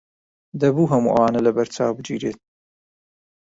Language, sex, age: Central Kurdish, male, 30-39